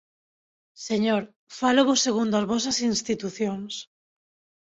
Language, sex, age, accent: Galician, female, 30-39, Oriental (común en zona oriental)